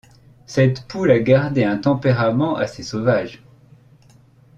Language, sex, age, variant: French, male, 30-39, Français de métropole